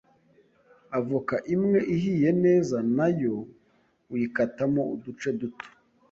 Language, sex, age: Kinyarwanda, male, 19-29